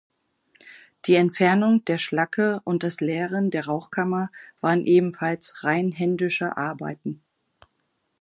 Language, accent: German, Deutschland Deutsch